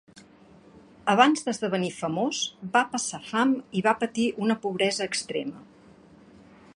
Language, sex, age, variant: Catalan, female, 50-59, Central